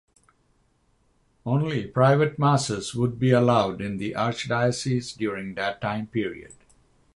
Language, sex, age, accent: English, male, 50-59, United States English; England English